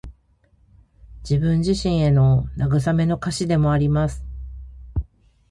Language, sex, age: Japanese, female, 40-49